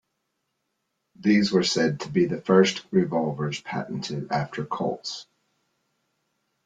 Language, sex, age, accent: English, male, 40-49, United States English